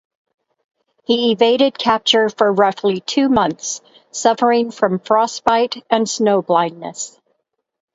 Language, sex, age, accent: English, female, 60-69, United States English